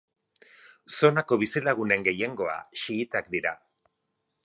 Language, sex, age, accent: Basque, male, 50-59, Erdialdekoa edo Nafarra (Gipuzkoa, Nafarroa)